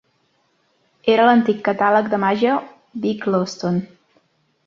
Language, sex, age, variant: Catalan, female, 19-29, Central